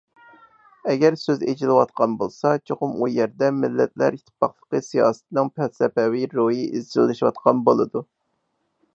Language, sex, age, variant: Uyghur, male, 30-39, ئۇيغۇر تىلى